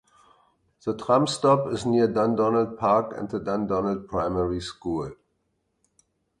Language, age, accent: English, 60-69, England English